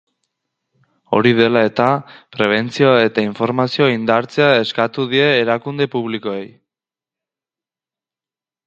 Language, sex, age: Basque, male, 30-39